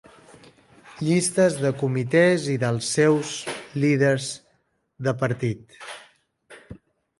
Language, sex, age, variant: Catalan, male, 40-49, Central